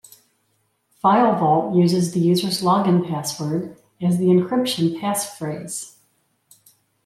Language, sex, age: English, female, 50-59